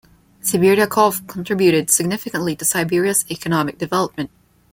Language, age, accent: English, 19-29, Filipino